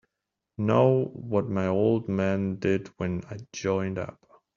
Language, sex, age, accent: English, male, 30-39, United States English